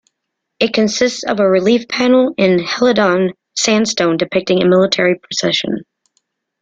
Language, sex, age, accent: English, female, 30-39, United States English